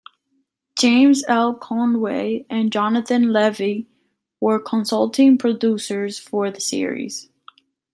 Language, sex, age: English, female, 19-29